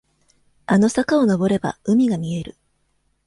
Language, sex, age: Japanese, female, 40-49